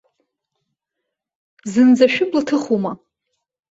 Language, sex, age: Abkhazian, female, 30-39